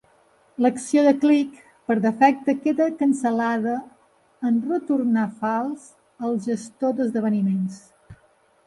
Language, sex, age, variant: Catalan, female, 50-59, Balear